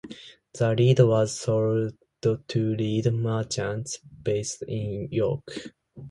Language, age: English, 19-29